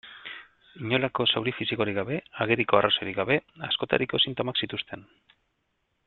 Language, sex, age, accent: Basque, male, 30-39, Mendebalekoa (Araba, Bizkaia, Gipuzkoako mendebaleko herri batzuk)